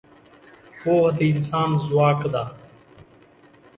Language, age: Pashto, 40-49